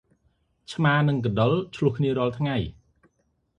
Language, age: Khmer, 30-39